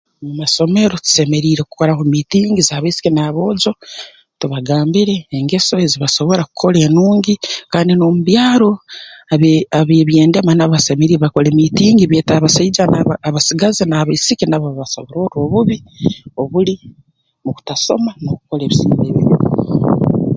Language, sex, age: Tooro, female, 40-49